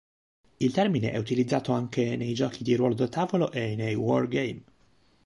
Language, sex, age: Italian, male, 30-39